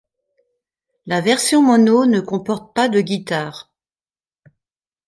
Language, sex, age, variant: French, female, 50-59, Français de métropole